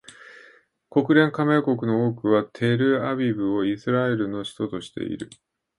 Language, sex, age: Japanese, male, 50-59